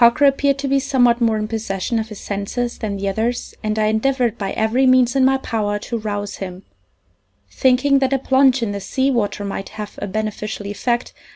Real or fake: real